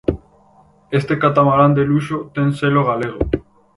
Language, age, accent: Galician, under 19, Atlántico (seseo e gheada)